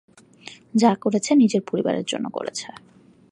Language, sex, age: Bengali, female, 19-29